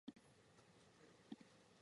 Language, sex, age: English, male, under 19